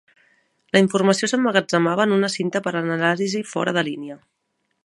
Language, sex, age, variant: Catalan, female, 30-39, Central